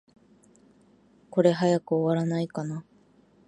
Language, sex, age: Japanese, female, 19-29